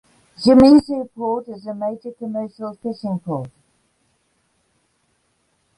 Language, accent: English, New Zealand English